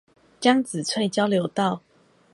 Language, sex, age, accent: Chinese, female, 40-49, 出生地：臺北市